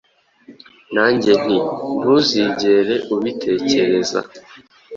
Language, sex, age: Kinyarwanda, male, 19-29